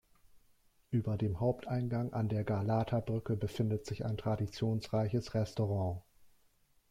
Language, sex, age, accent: German, male, 40-49, Deutschland Deutsch